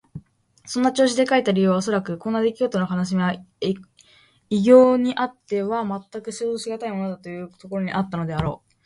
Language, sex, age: Japanese, female, under 19